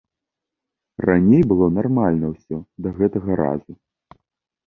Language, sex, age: Belarusian, male, 30-39